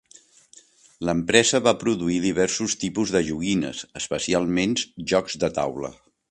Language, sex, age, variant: Catalan, male, 60-69, Central